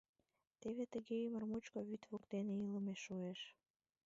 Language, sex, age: Mari, female, 19-29